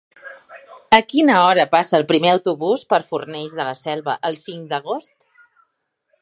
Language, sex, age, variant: Catalan, female, 40-49, Central